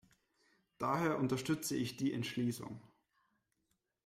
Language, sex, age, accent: German, male, 30-39, Deutschland Deutsch